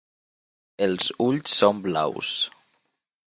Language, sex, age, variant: Catalan, male, 19-29, Nord-Occidental